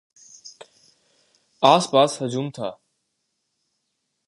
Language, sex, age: Urdu, male, 19-29